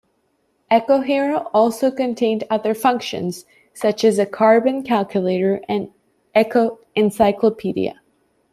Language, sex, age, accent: English, female, 30-39, Canadian English